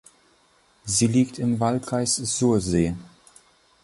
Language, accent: German, Deutschland Deutsch